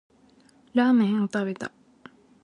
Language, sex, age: Japanese, female, 19-29